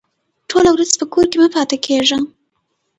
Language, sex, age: Pashto, female, 19-29